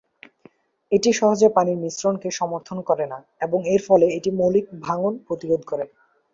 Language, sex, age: Bengali, male, under 19